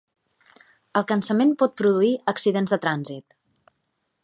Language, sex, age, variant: Catalan, female, 40-49, Central